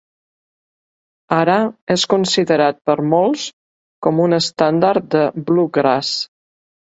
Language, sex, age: Catalan, female, 50-59